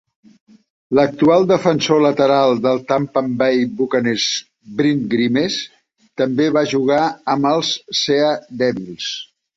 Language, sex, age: Catalan, male, 70-79